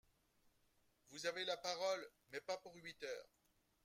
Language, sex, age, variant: French, male, 50-59, Français de métropole